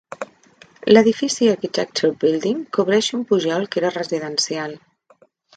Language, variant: Catalan, Central